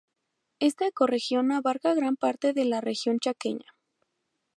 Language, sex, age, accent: Spanish, female, 19-29, México